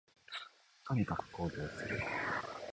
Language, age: Japanese, 19-29